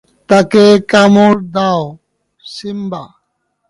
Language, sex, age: Bengali, male, 19-29